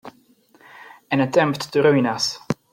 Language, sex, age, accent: English, male, 19-29, United States English